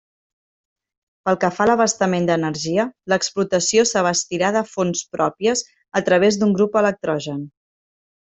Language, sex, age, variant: Catalan, female, 30-39, Central